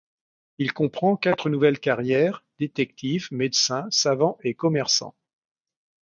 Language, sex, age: French, male, 60-69